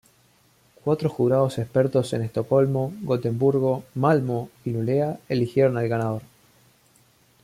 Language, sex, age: Spanish, male, under 19